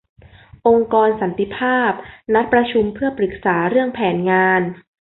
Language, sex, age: Thai, female, 19-29